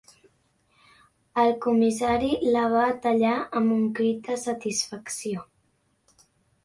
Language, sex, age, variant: Catalan, male, 40-49, Central